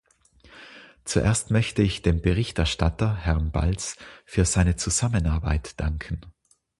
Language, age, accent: German, 40-49, Österreichisches Deutsch